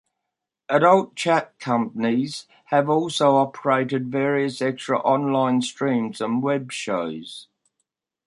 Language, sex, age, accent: English, male, 70-79, Australian English